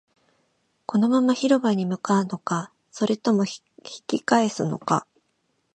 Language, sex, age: Japanese, female, 40-49